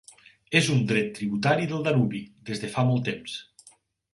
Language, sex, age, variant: Catalan, male, 50-59, Nord-Occidental